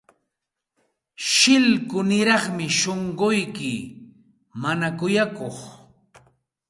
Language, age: Santa Ana de Tusi Pasco Quechua, 40-49